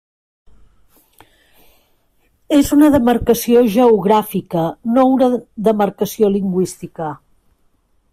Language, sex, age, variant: Catalan, female, 50-59, Central